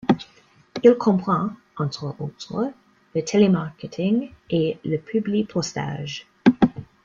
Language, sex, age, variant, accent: French, female, 19-29, Français d'Amérique du Nord, Français du Canada